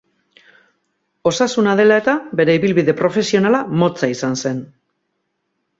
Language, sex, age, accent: Basque, female, 40-49, Mendebalekoa (Araba, Bizkaia, Gipuzkoako mendebaleko herri batzuk)